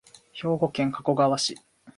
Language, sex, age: Japanese, male, 19-29